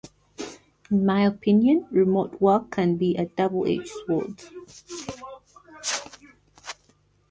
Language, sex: English, female